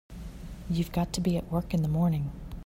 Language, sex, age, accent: English, female, 50-59, United States English